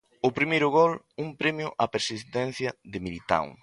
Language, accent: Galician, Normativo (estándar)